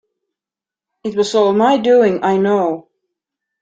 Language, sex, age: English, female, 40-49